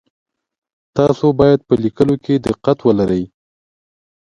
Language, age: Pashto, 19-29